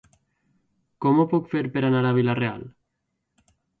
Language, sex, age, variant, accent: Catalan, male, 19-29, Valencià central, valencià